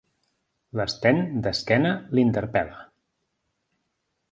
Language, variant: Catalan, Central